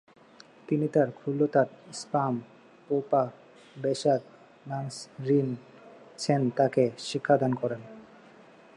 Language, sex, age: Bengali, male, 19-29